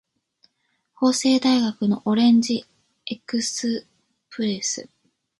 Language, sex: Japanese, female